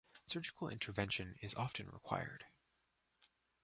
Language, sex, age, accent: English, male, 19-29, United States English